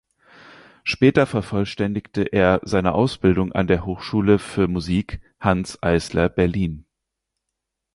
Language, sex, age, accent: German, male, 19-29, Deutschland Deutsch